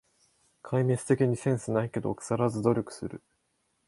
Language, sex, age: Japanese, male, 19-29